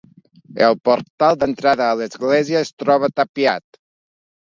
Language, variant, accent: Catalan, Nord-Occidental, nord-occidental